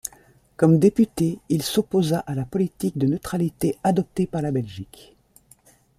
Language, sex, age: French, female, 50-59